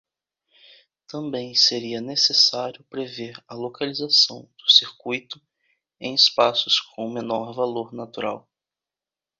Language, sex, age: Portuguese, male, 19-29